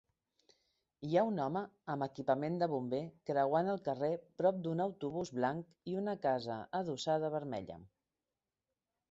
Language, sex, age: Catalan, female, 50-59